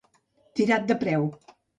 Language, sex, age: Catalan, female, 70-79